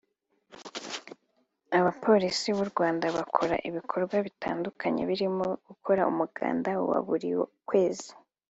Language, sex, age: Kinyarwanda, female, 19-29